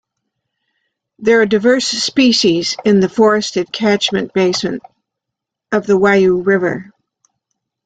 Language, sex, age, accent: English, female, 70-79, United States English